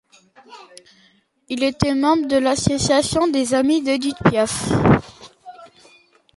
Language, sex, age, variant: French, male, 40-49, Français de métropole